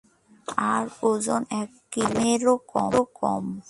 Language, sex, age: Bengali, female, 19-29